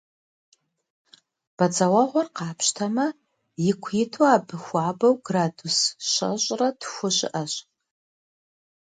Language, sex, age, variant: Kabardian, female, 50-59, Адыгэбзэ (Къэбэрдей, Кирил, псоми зэдай)